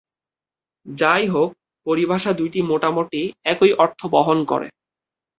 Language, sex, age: Bengali, male, 19-29